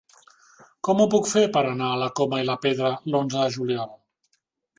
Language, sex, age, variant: Catalan, male, 50-59, Central